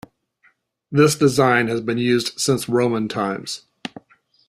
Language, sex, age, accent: English, male, 60-69, United States English